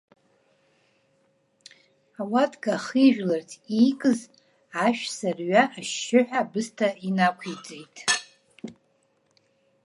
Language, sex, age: Abkhazian, female, 50-59